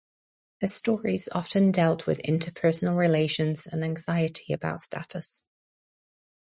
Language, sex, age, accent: English, female, 30-39, England English